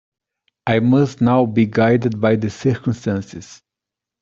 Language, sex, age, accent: English, male, 30-39, United States English